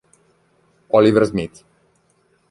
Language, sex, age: Italian, male, 30-39